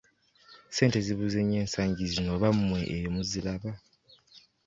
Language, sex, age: Ganda, male, 19-29